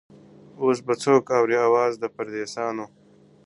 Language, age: Pashto, 19-29